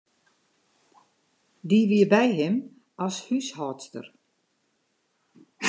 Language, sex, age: Western Frisian, female, 50-59